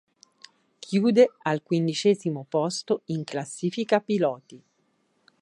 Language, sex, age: Italian, female, 40-49